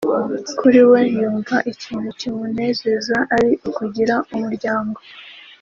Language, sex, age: Kinyarwanda, female, 19-29